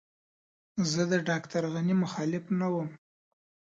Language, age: Pashto, 30-39